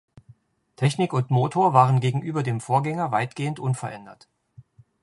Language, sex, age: German, male, 40-49